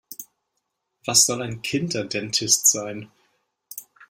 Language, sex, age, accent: German, male, 19-29, Deutschland Deutsch